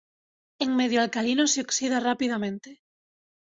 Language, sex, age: Spanish, female, 30-39